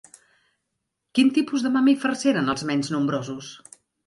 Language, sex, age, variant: Catalan, female, 50-59, Central